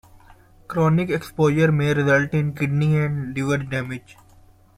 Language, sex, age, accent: English, male, 19-29, India and South Asia (India, Pakistan, Sri Lanka)